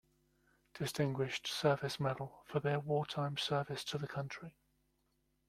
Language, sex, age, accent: English, male, 50-59, England English